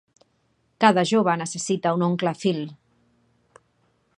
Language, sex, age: Catalan, female, 40-49